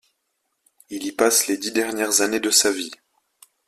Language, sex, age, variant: French, male, 19-29, Français de métropole